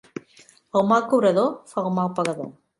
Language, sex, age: Catalan, female, 50-59